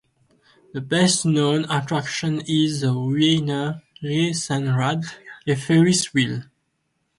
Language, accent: English, Southern African (South Africa, Zimbabwe, Namibia)